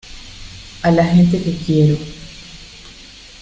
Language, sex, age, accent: Spanish, female, 40-49, Caribe: Cuba, Venezuela, Puerto Rico, República Dominicana, Panamá, Colombia caribeña, México caribeño, Costa del golfo de México